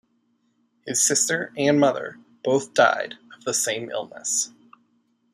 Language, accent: English, United States English